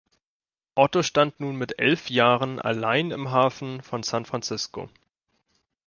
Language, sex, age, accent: German, male, 19-29, Deutschland Deutsch